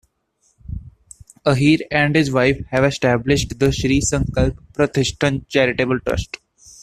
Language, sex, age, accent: English, male, under 19, India and South Asia (India, Pakistan, Sri Lanka)